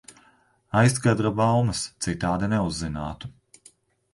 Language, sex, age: Latvian, male, 30-39